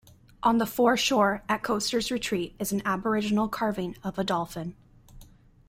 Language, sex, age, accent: English, female, 19-29, United States English